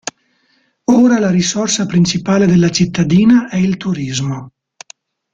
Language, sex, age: Italian, male, 60-69